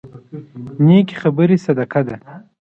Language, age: Pashto, 30-39